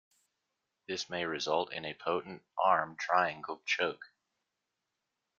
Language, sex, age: English, male, 30-39